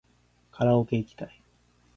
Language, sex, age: Japanese, male, 19-29